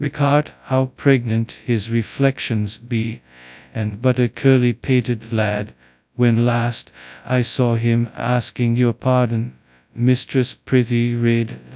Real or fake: fake